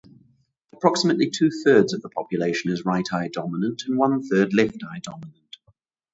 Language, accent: English, England English; New Zealand English